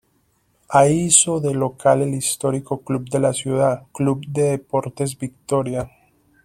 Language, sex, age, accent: Spanish, male, 19-29, Caribe: Cuba, Venezuela, Puerto Rico, República Dominicana, Panamá, Colombia caribeña, México caribeño, Costa del golfo de México